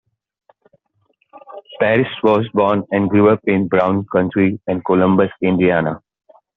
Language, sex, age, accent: English, male, 30-39, India and South Asia (India, Pakistan, Sri Lanka)